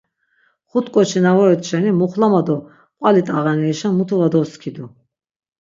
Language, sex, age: Laz, female, 60-69